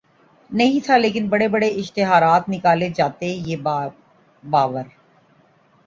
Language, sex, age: Urdu, male, 19-29